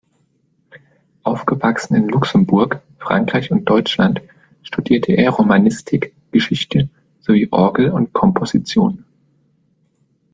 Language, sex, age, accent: German, male, 30-39, Deutschland Deutsch